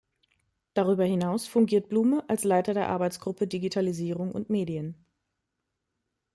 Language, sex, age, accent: German, female, 30-39, Deutschland Deutsch